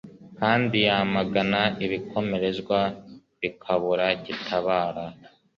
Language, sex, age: Kinyarwanda, male, 19-29